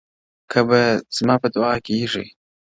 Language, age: Pashto, 19-29